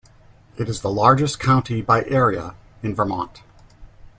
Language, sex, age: English, male, 40-49